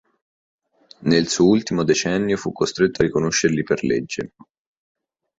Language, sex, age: Italian, male, 19-29